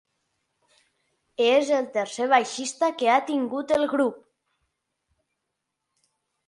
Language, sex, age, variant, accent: Catalan, male, under 19, Nord-Occidental, Tortosí